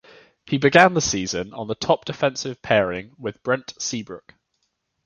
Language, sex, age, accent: English, male, 19-29, England English